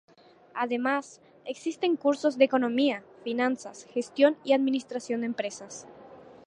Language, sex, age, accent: Spanish, female, under 19, Rioplatense: Argentina, Uruguay, este de Bolivia, Paraguay